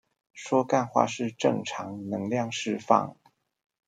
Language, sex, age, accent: Chinese, male, 40-49, 出生地：臺中市